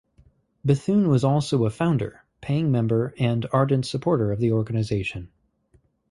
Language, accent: English, United States English